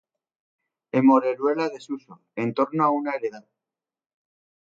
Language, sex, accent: Spanish, male, España: Sur peninsular (Andalucia, Extremadura, Murcia)